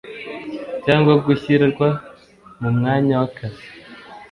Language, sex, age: Kinyarwanda, male, 19-29